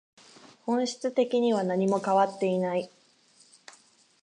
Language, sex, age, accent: Japanese, female, 19-29, 関東